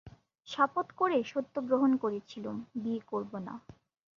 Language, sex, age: Bengali, female, 19-29